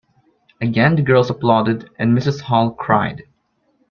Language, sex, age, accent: English, male, under 19, Filipino